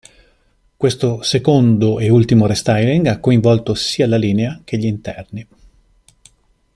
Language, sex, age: Italian, male, 50-59